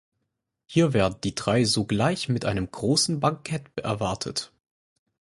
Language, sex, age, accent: German, male, 19-29, Deutschland Deutsch